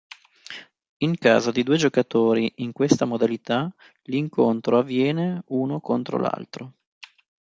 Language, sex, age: Italian, male, 30-39